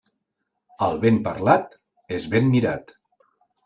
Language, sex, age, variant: Catalan, male, 40-49, Central